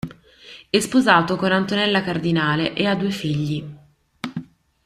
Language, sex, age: Italian, female, 30-39